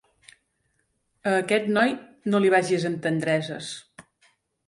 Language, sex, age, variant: Catalan, female, 50-59, Central